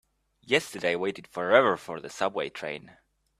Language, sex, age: English, male, 30-39